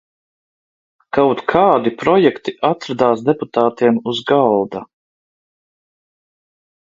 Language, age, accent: Latvian, 40-49, Kurzeme